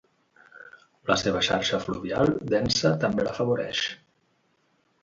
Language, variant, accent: Catalan, Central, central